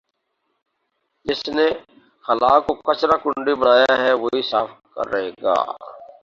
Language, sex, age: Urdu, male, 19-29